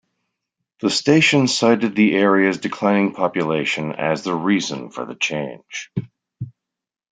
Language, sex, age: English, male, 60-69